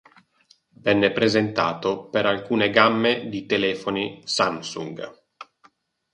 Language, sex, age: Italian, male, 40-49